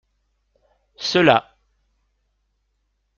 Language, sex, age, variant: French, male, 40-49, Français de métropole